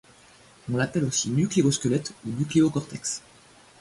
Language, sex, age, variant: French, male, 19-29, Français de métropole